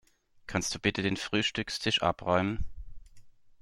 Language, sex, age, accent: German, male, 30-39, Deutschland Deutsch